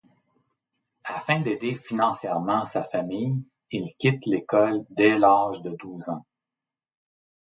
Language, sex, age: French, male, 50-59